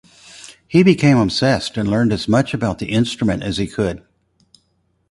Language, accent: English, United States English